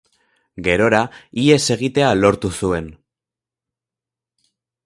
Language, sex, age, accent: Basque, male, 19-29, Mendebalekoa (Araba, Bizkaia, Gipuzkoako mendebaleko herri batzuk)